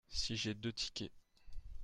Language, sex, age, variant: French, male, 19-29, Français de métropole